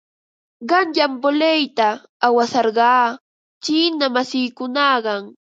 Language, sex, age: Ambo-Pasco Quechua, female, 30-39